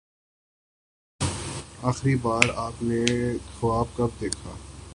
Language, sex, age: Urdu, male, 19-29